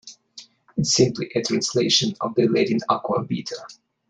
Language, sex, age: English, male, 40-49